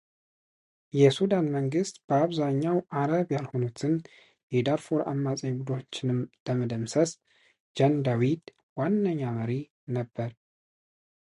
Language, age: Amharic, 40-49